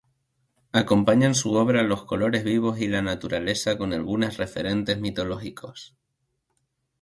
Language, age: Spanish, 19-29